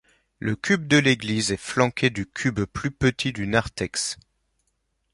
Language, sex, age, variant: French, male, 30-39, Français de métropole